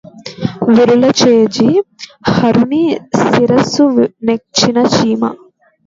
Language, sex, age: Telugu, female, 19-29